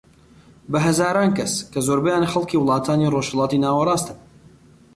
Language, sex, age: Central Kurdish, male, 19-29